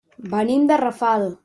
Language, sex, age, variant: Catalan, male, under 19, Central